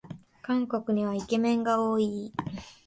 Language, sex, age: Japanese, female, 19-29